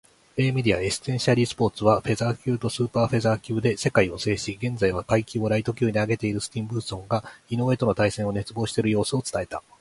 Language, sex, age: Japanese, male, 40-49